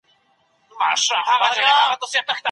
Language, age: Pashto, 30-39